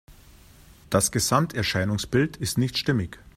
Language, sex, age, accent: German, male, 50-59, Deutschland Deutsch